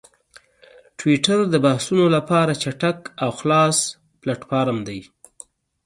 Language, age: Pashto, 30-39